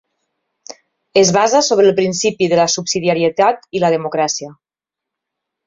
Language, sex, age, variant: Catalan, female, 30-39, Nord-Occidental